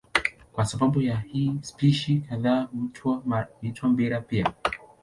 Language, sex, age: Swahili, male, 19-29